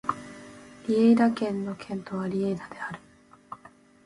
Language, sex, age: Japanese, female, 19-29